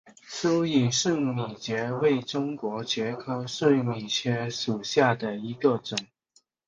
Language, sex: Chinese, male